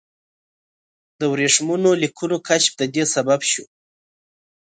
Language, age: Pashto, 30-39